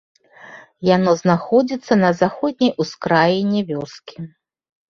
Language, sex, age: Belarusian, female, 50-59